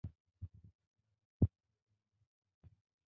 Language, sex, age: Bengali, male, 19-29